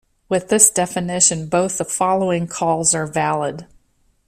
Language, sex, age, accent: English, female, 50-59, United States English